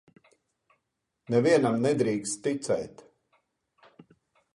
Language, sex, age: Latvian, male, 50-59